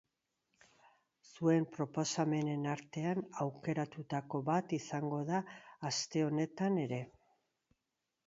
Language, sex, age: Basque, female, 50-59